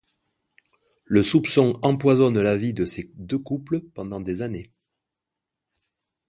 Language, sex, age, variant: French, male, 50-59, Français de métropole